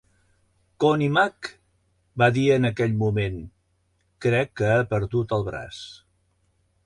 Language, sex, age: Catalan, male, 80-89